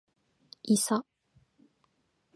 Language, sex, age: Japanese, female, 19-29